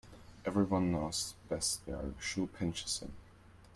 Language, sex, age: English, male, 19-29